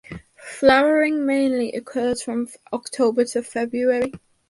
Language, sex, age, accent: English, female, under 19, England English